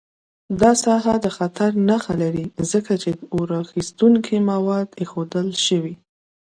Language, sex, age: Pashto, female, 19-29